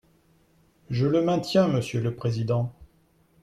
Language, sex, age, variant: French, male, 40-49, Français de métropole